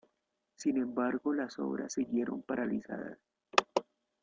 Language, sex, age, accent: Spanish, male, 30-39, Andino-Pacífico: Colombia, Perú, Ecuador, oeste de Bolivia y Venezuela andina